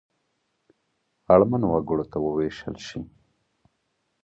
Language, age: Pashto, 19-29